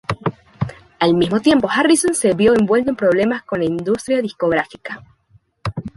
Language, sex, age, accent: Spanish, female, 19-29, Andino-Pacífico: Colombia, Perú, Ecuador, oeste de Bolivia y Venezuela andina